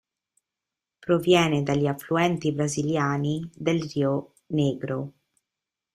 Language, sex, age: Italian, female, 30-39